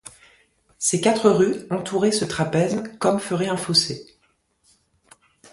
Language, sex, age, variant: French, female, 19-29, Français de métropole